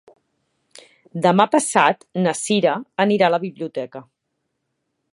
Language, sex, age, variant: Catalan, female, 40-49, Central